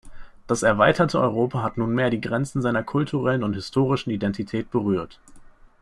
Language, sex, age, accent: German, male, under 19, Deutschland Deutsch